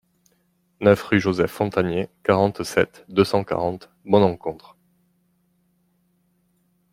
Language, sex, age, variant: French, male, 30-39, Français de métropole